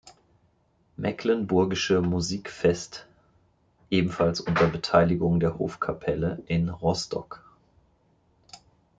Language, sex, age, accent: German, male, 40-49, Deutschland Deutsch